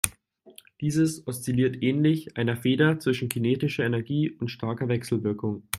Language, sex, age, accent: German, male, 19-29, Deutschland Deutsch